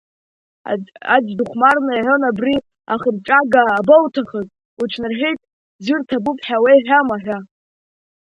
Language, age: Abkhazian, under 19